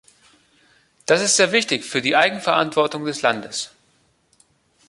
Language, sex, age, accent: German, male, 19-29, Deutschland Deutsch